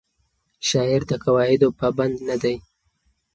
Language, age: Pashto, 19-29